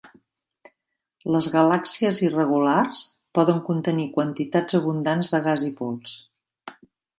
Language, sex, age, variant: Catalan, female, 60-69, Central